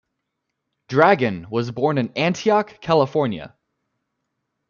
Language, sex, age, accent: English, male, 19-29, United States English